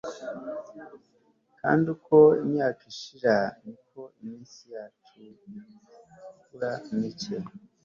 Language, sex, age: Kinyarwanda, male, 40-49